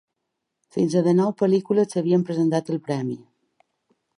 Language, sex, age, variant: Catalan, female, 40-49, Balear